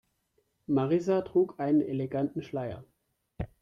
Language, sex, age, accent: German, male, 19-29, Deutschland Deutsch